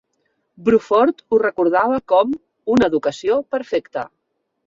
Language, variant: Catalan, Central